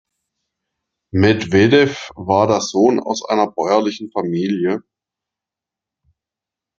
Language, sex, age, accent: German, male, 30-39, Deutschland Deutsch